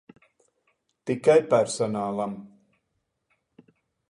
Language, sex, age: Latvian, male, 50-59